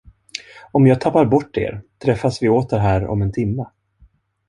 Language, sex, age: Swedish, male, 40-49